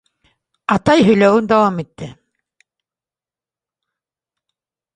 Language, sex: Bashkir, female